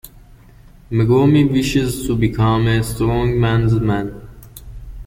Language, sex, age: English, male, 19-29